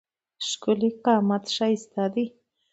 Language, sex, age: Pashto, female, 30-39